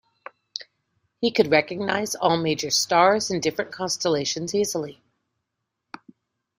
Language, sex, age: English, female, 40-49